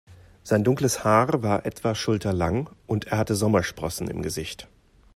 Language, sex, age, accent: German, male, 40-49, Deutschland Deutsch